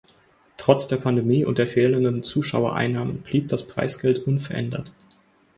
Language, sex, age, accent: German, male, 30-39, Deutschland Deutsch